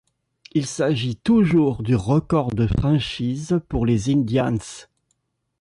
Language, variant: French, Français de métropole